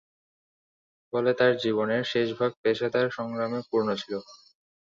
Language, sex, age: Bengali, male, 19-29